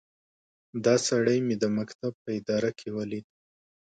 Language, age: Pashto, 19-29